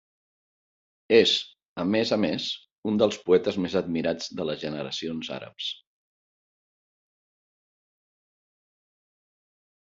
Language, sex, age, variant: Catalan, male, 50-59, Central